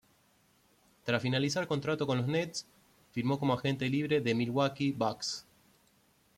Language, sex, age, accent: Spanish, male, 30-39, Rioplatense: Argentina, Uruguay, este de Bolivia, Paraguay